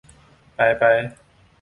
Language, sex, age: Thai, male, under 19